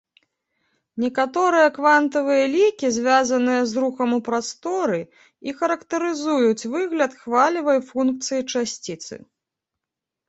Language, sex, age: Belarusian, female, 30-39